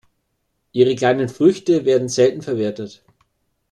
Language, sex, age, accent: German, male, 30-39, Deutschland Deutsch